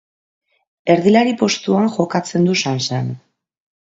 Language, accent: Basque, Mendebalekoa (Araba, Bizkaia, Gipuzkoako mendebaleko herri batzuk)